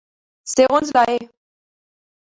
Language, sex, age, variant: Catalan, female, under 19, Nord-Occidental